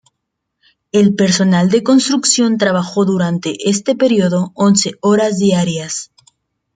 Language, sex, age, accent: Spanish, female, 19-29, México